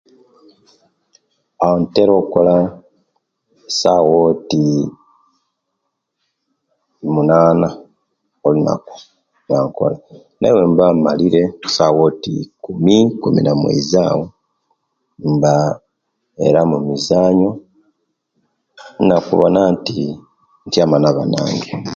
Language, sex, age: Kenyi, male, 40-49